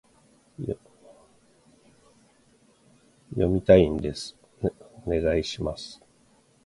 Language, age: Japanese, 50-59